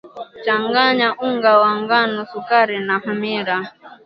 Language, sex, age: Swahili, female, 19-29